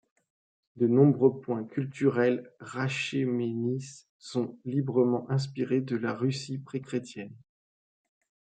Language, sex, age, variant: French, male, 30-39, Français de métropole